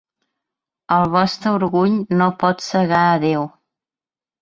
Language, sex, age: Catalan, female, 50-59